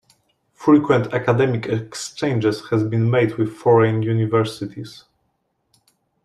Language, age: English, 30-39